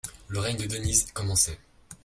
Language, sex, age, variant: French, male, under 19, Français de métropole